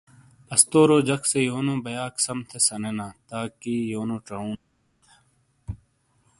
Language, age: Shina, 30-39